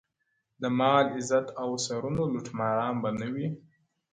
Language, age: Pashto, under 19